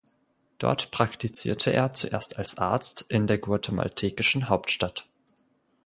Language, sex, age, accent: German, male, 19-29, Deutschland Deutsch